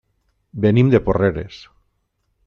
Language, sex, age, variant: Catalan, male, 40-49, Nord-Occidental